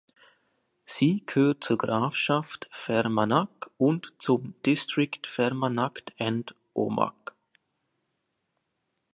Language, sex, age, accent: German, male, 30-39, Schweizerdeutsch